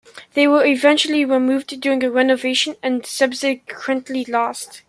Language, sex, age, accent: English, male, under 19, England English